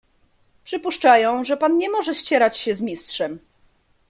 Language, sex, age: Polish, female, 19-29